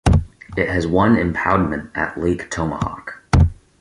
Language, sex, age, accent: English, male, 19-29, United States English